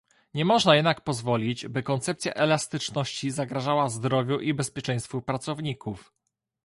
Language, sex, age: Polish, male, 19-29